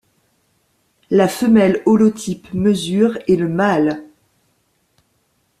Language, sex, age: French, female, 40-49